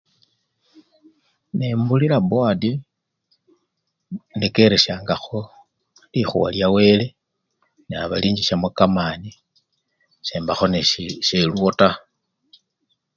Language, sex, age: Luyia, male, 60-69